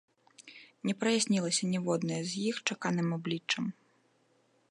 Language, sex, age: Belarusian, female, 19-29